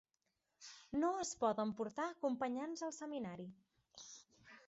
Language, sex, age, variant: Catalan, female, 30-39, Central